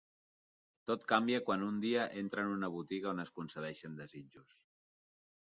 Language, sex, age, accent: Catalan, male, 40-49, Neutre